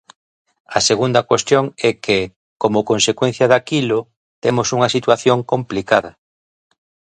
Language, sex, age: Galician, male, 40-49